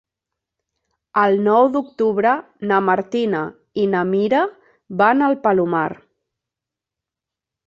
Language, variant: Catalan, Central